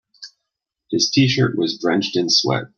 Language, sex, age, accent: English, male, 30-39, Canadian English